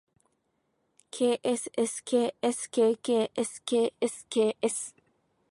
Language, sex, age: Japanese, female, 19-29